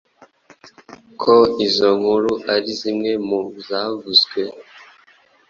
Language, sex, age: Kinyarwanda, male, 19-29